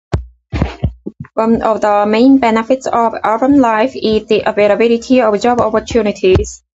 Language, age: English, 40-49